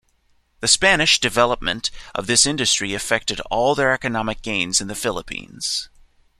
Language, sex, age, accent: English, male, 19-29, United States English